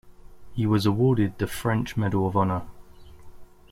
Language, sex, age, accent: English, male, 30-39, England English